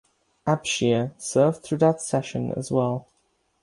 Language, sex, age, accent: English, male, 19-29, United States English; England English